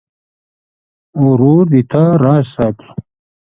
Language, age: Pashto, 70-79